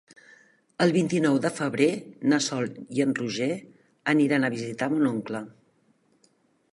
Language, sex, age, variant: Catalan, female, 50-59, Central